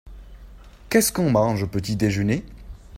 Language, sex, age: French, male, under 19